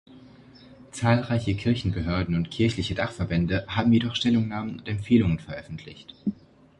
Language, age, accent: German, 19-29, Deutschland Deutsch